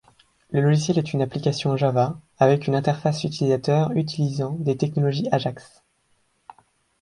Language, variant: French, Français de métropole